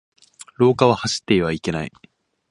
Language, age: Japanese, 19-29